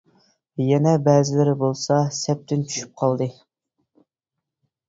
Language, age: Uyghur, 19-29